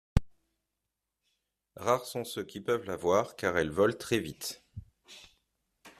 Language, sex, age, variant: French, male, 30-39, Français de métropole